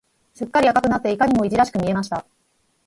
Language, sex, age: Japanese, female, 40-49